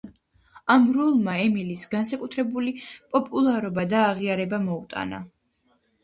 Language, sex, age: Georgian, female, under 19